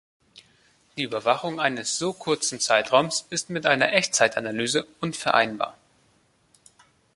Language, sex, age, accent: German, male, 19-29, Deutschland Deutsch